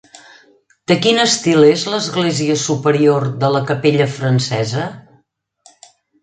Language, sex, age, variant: Catalan, female, 60-69, Central